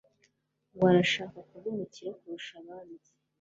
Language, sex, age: Kinyarwanda, female, 19-29